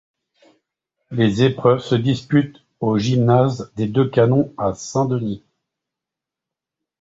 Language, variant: French, Français de métropole